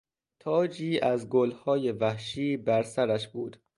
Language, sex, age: Persian, male, under 19